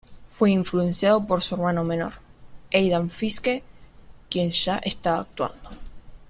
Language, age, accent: Spanish, under 19, Rioplatense: Argentina, Uruguay, este de Bolivia, Paraguay